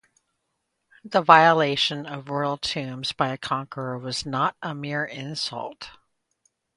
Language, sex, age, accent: English, female, 50-59, United States English